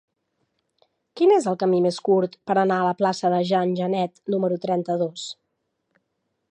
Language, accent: Catalan, central; nord-occidental